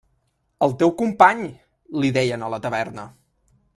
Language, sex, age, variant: Catalan, male, 19-29, Central